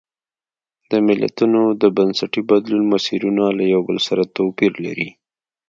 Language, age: Pashto, 30-39